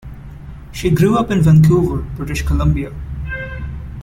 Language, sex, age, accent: English, male, 19-29, India and South Asia (India, Pakistan, Sri Lanka)